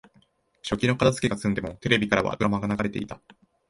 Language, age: Japanese, 19-29